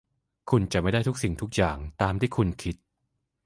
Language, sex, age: Thai, male, 19-29